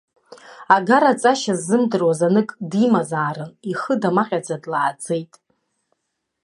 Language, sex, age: Abkhazian, female, 40-49